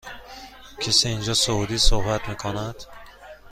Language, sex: Persian, male